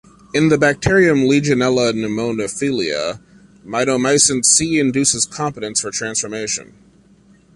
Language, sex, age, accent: English, male, 19-29, United States English